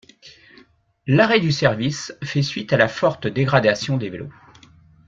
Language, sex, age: French, male, 60-69